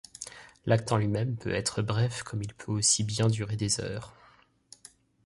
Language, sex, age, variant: French, male, 30-39, Français de métropole